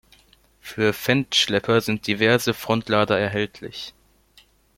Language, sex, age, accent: German, male, under 19, Deutschland Deutsch